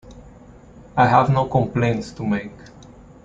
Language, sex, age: English, male, 40-49